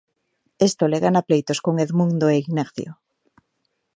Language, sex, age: Spanish, female, 30-39